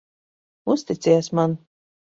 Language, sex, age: Latvian, female, 30-39